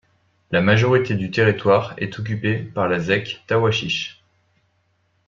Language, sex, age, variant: French, male, 19-29, Français de métropole